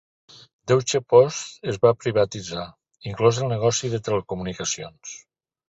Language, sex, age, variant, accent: Catalan, male, 70-79, Nord-Occidental, Lleidatà